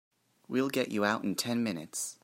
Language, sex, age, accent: English, male, 19-29, United States English